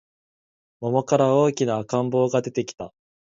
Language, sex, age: Japanese, male, 19-29